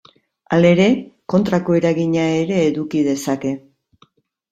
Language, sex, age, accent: Basque, female, 50-59, Erdialdekoa edo Nafarra (Gipuzkoa, Nafarroa)